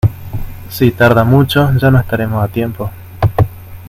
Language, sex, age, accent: Spanish, male, 19-29, Rioplatense: Argentina, Uruguay, este de Bolivia, Paraguay